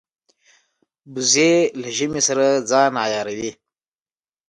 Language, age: Pashto, 19-29